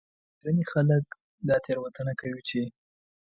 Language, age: Pashto, under 19